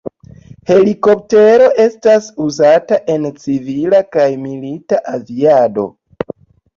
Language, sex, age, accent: Esperanto, male, 30-39, Internacia